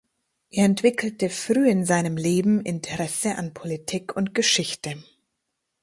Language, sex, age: German, female, 30-39